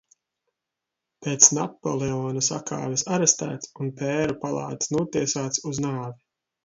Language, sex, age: Latvian, male, 30-39